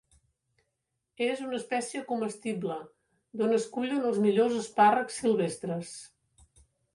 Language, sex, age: Catalan, female, 70-79